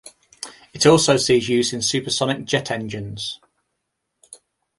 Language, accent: English, England English